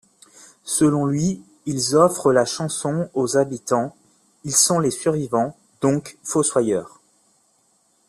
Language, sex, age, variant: French, male, 40-49, Français de métropole